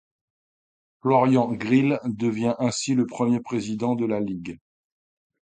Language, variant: French, Français de métropole